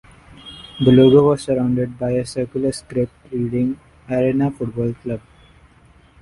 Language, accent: English, India and South Asia (India, Pakistan, Sri Lanka)